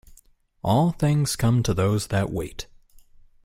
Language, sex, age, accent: English, male, 19-29, United States English